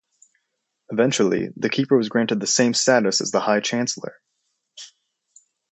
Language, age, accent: English, 19-29, United States English